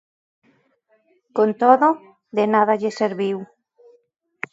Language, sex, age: Galician, female, 40-49